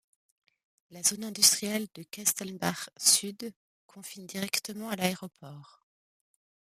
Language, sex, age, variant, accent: French, female, 30-39, Français d'Europe, Français de Suisse